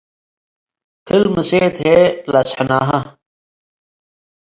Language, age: Tigre, 30-39